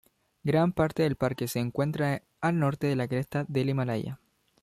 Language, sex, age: Spanish, male, under 19